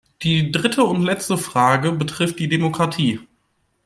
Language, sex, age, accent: German, male, 19-29, Deutschland Deutsch